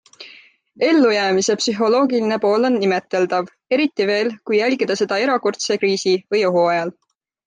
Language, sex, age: Estonian, female, 19-29